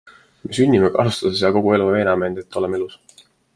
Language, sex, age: Estonian, male, 19-29